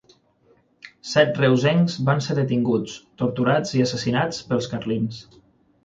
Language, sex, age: Catalan, male, 30-39